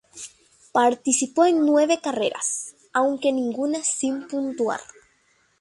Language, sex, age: Spanish, female, 19-29